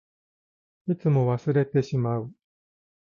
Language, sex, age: Japanese, male, 60-69